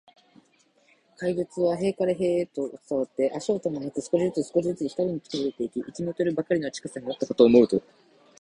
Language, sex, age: Japanese, male, under 19